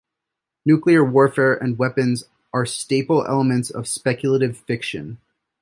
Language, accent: English, United States English